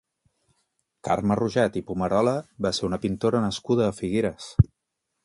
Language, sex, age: Catalan, male, 40-49